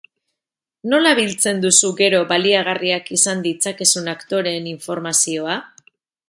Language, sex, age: Basque, female, 40-49